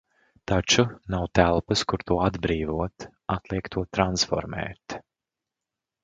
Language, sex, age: Latvian, male, 40-49